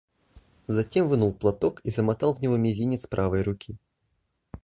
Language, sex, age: Russian, male, under 19